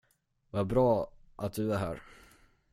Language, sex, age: Swedish, male, under 19